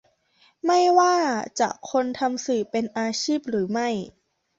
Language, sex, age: Thai, female, under 19